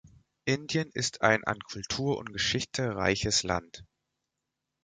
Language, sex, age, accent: German, male, 19-29, Deutschland Deutsch